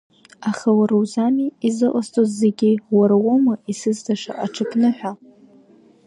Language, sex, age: Abkhazian, female, under 19